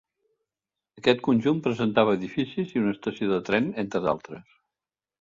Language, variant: Catalan, Central